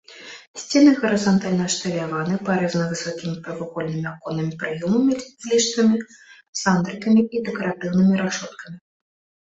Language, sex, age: Belarusian, female, 19-29